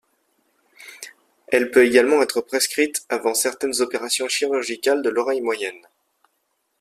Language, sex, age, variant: French, male, under 19, Français de métropole